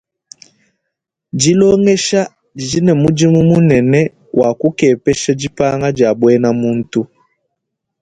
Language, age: Luba-Lulua, 19-29